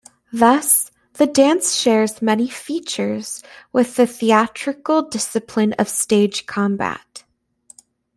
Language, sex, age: English, female, 19-29